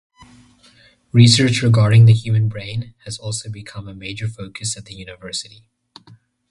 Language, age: English, 19-29